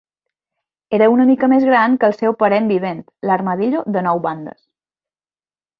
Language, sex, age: Catalan, female, 30-39